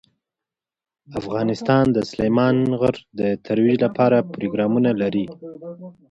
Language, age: Pashto, 19-29